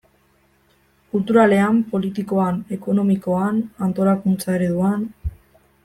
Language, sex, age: Basque, female, 19-29